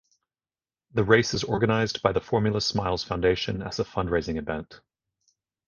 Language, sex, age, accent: English, male, 30-39, United States English